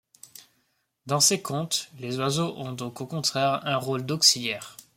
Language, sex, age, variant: French, male, 19-29, Français de métropole